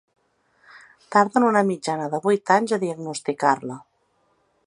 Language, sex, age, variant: Catalan, female, 40-49, Central